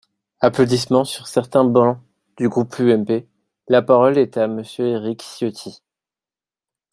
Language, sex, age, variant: French, male, 30-39, Français de métropole